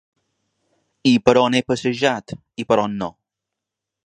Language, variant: Catalan, Balear